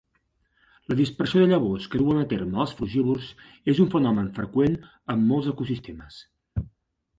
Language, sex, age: Catalan, male, 40-49